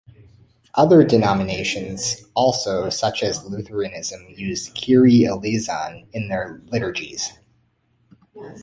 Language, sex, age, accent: English, male, 30-39, United States English